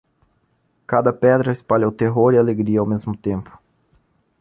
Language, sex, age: Portuguese, male, 19-29